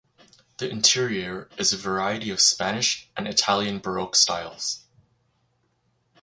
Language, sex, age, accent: English, male, 19-29, Canadian English